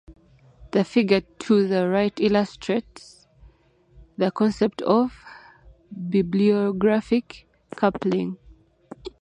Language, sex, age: English, female, 30-39